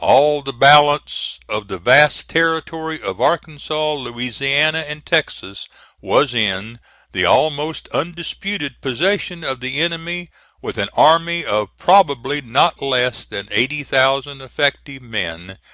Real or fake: real